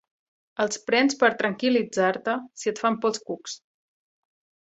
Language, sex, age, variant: Catalan, female, 30-39, Central